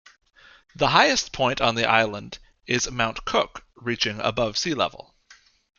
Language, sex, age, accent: English, male, 30-39, Canadian English